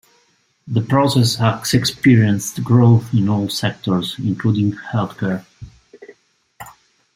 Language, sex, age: English, male, 40-49